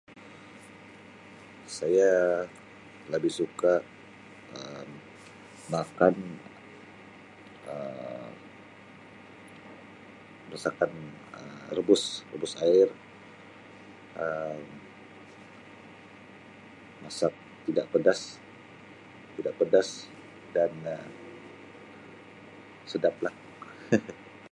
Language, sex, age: Sabah Malay, male, 40-49